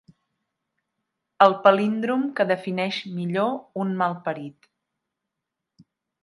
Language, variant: Catalan, Central